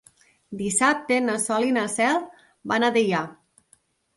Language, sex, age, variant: Catalan, female, 30-39, Nord-Occidental